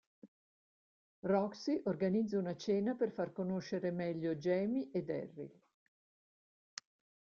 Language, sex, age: Italian, female, 60-69